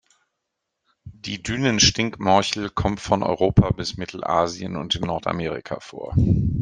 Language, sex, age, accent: German, male, 50-59, Deutschland Deutsch